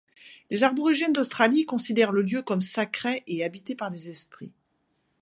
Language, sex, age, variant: French, female, 50-59, Français de métropole